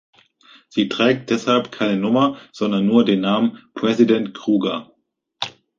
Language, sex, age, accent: German, male, 30-39, Deutschland Deutsch